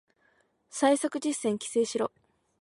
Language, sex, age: Japanese, female, 19-29